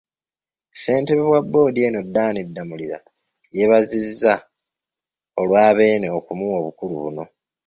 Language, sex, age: Ganda, male, 19-29